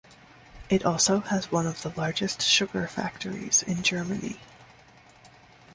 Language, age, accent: English, 30-39, United States English